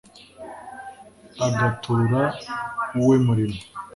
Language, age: Kinyarwanda, 19-29